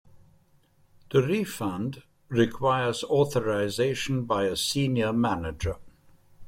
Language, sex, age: English, male, 70-79